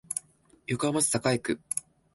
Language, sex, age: Japanese, male, 19-29